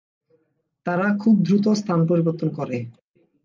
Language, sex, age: Bengali, male, 19-29